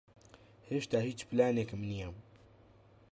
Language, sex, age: Central Kurdish, male, under 19